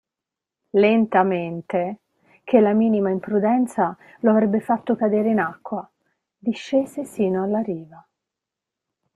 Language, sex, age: Italian, female, 40-49